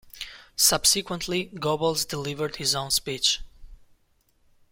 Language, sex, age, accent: English, male, 19-29, United States English